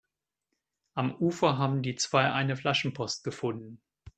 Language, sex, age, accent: German, male, 50-59, Deutschland Deutsch